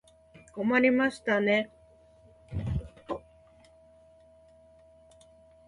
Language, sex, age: Japanese, female, 40-49